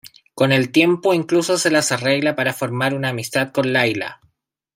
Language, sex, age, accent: Spanish, male, 40-49, Chileno: Chile, Cuyo